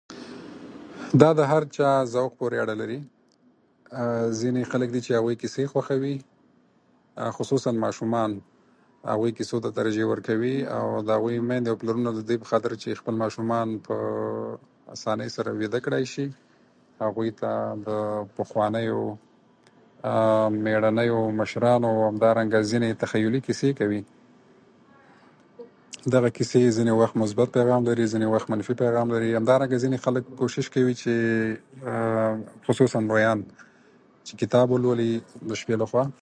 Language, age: Pashto, 19-29